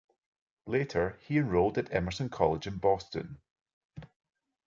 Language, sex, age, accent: English, male, 40-49, Scottish English